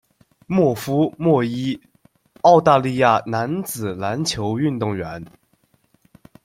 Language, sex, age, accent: Chinese, male, under 19, 出生地：江西省